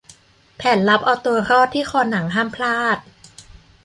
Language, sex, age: Thai, female, 30-39